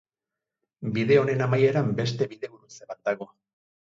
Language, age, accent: Basque, 40-49, Erdialdekoa edo Nafarra (Gipuzkoa, Nafarroa)